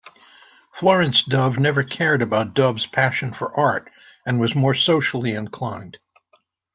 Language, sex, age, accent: English, male, 60-69, United States English